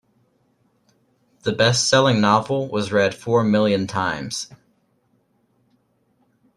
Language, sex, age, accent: English, male, under 19, United States English